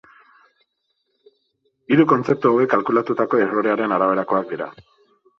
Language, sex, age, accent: Basque, male, 30-39, Mendebalekoa (Araba, Bizkaia, Gipuzkoako mendebaleko herri batzuk)